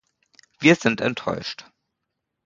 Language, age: German, 19-29